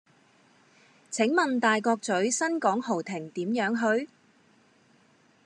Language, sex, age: Cantonese, female, 30-39